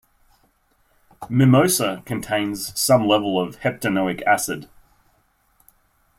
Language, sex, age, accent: English, male, 30-39, Australian English